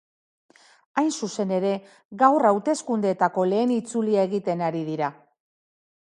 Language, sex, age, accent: Basque, female, 40-49, Mendebalekoa (Araba, Bizkaia, Gipuzkoako mendebaleko herri batzuk)